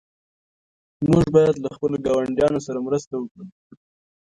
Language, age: Pashto, under 19